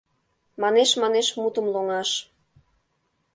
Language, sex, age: Mari, female, 30-39